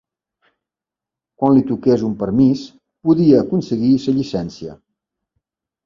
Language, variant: Catalan, Balear